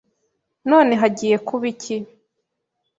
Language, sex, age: Kinyarwanda, female, 19-29